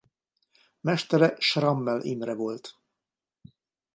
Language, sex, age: Hungarian, male, 50-59